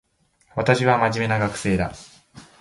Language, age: Japanese, 19-29